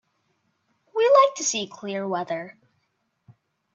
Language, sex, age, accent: English, male, under 19, United States English